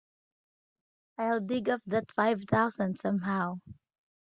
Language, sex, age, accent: English, female, under 19, Filipino